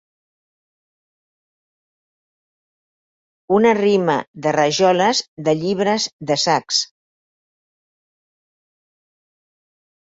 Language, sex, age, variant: Catalan, female, 60-69, Central